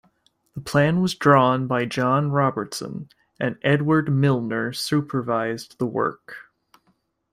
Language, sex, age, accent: English, male, 19-29, United States English